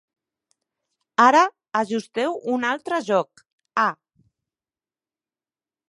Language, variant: Catalan, Septentrional